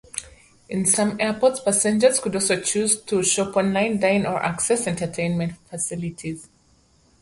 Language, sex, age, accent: English, female, 30-39, Southern African (South Africa, Zimbabwe, Namibia)